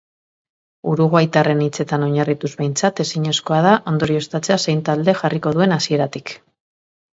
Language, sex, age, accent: Basque, female, 30-39, Mendebalekoa (Araba, Bizkaia, Gipuzkoako mendebaleko herri batzuk)